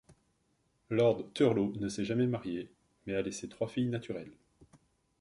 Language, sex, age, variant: French, male, 40-49, Français de métropole